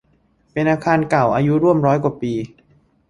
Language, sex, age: Thai, male, 30-39